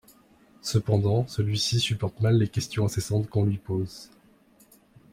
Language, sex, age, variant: French, male, 30-39, Français de métropole